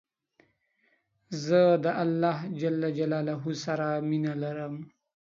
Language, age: Pashto, 19-29